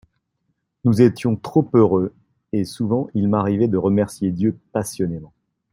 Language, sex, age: French, male, 40-49